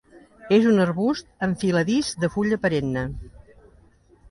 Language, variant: Catalan, Central